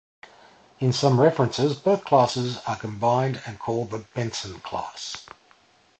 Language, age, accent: English, 50-59, Australian English